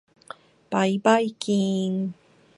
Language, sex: Japanese, female